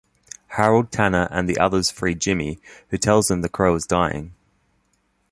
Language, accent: English, Australian English